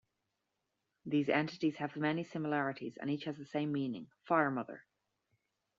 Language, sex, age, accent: English, female, 40-49, Irish English